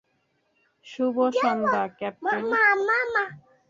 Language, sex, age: Bengali, male, 19-29